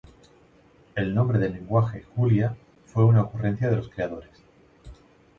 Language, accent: Spanish, España: Sur peninsular (Andalucia, Extremadura, Murcia)